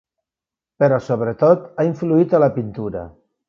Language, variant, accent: Catalan, Valencià meridional, valencià